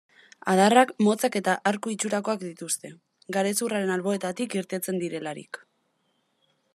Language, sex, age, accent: Basque, female, 19-29, Mendebalekoa (Araba, Bizkaia, Gipuzkoako mendebaleko herri batzuk)